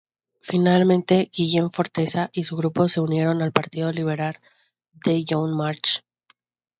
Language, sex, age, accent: Spanish, female, 19-29, México